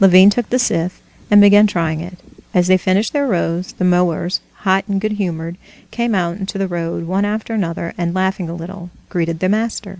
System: none